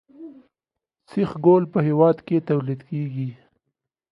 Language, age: Pashto, 19-29